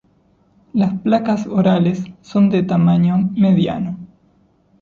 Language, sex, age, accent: Spanish, male, 30-39, Rioplatense: Argentina, Uruguay, este de Bolivia, Paraguay